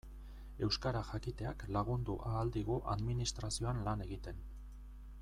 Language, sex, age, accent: Basque, male, 40-49, Erdialdekoa edo Nafarra (Gipuzkoa, Nafarroa)